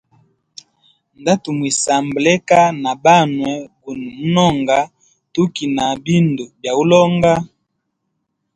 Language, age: Hemba, 30-39